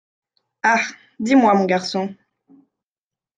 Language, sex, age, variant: French, female, 19-29, Français de métropole